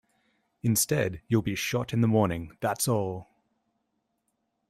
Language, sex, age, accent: English, male, 30-39, Australian English